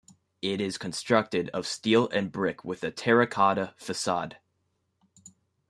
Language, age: English, 19-29